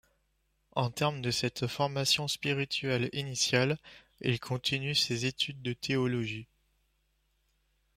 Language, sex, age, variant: French, male, 19-29, Français de métropole